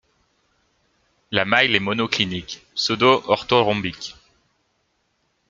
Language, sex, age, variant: French, male, 19-29, Français de métropole